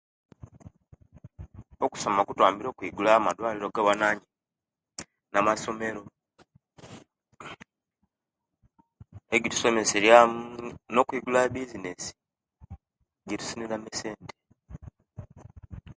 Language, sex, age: Kenyi, male, under 19